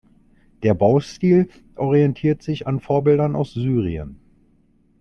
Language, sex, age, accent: German, male, 40-49, Deutschland Deutsch